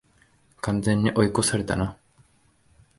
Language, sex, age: Japanese, male, 19-29